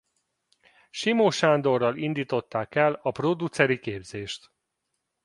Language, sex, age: Hungarian, male, 40-49